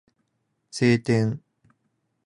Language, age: Japanese, 19-29